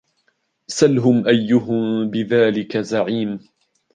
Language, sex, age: Arabic, male, 19-29